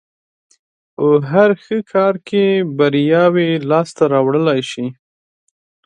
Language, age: Pashto, 19-29